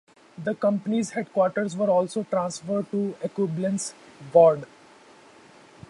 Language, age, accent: English, 19-29, India and South Asia (India, Pakistan, Sri Lanka)